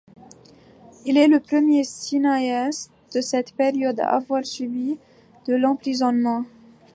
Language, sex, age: French, female, 19-29